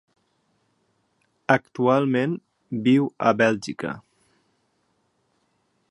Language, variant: Catalan, Central